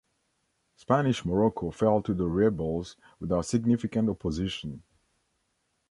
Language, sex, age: English, male, 19-29